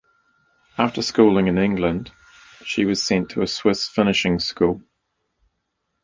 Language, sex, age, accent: English, male, 30-39, New Zealand English